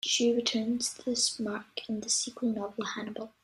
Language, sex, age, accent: English, male, 30-39, United States English